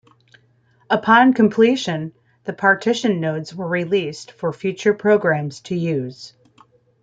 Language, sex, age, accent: English, female, 40-49, United States English